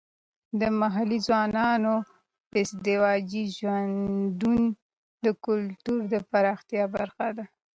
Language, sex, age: Pashto, female, 19-29